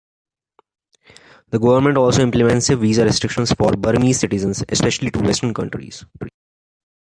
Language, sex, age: English, male, 30-39